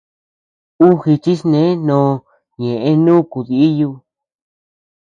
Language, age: Tepeuxila Cuicatec, under 19